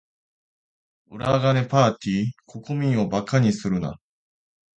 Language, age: Japanese, 30-39